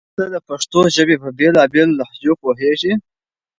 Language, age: Pashto, 19-29